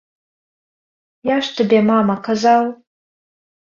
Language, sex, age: Belarusian, female, 19-29